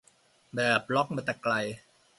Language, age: Thai, under 19